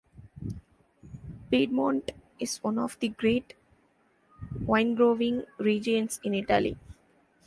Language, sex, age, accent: English, female, 19-29, India and South Asia (India, Pakistan, Sri Lanka)